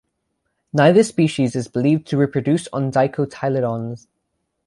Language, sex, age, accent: English, male, under 19, United States English; England English